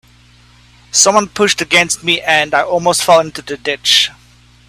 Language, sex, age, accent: English, male, 40-49, Southern African (South Africa, Zimbabwe, Namibia)